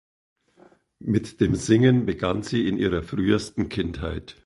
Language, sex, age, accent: German, male, 50-59, Österreichisches Deutsch